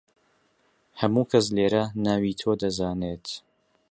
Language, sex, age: Central Kurdish, male, 19-29